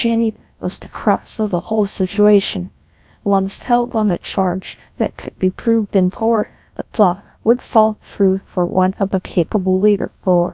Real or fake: fake